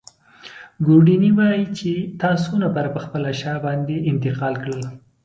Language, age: Pashto, 30-39